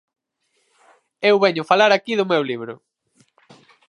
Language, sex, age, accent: Galician, male, 19-29, Central (gheada)